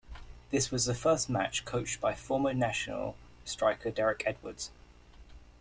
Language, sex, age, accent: English, male, under 19, England English